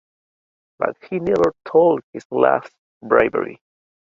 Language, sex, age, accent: English, male, 19-29, United States English